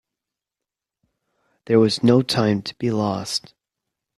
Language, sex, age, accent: English, male, 30-39, United States English